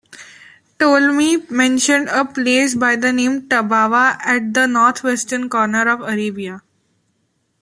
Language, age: English, 19-29